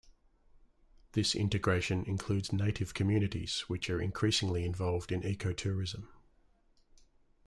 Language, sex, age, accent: English, male, 40-49, Australian English